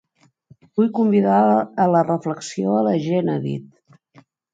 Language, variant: Catalan, Balear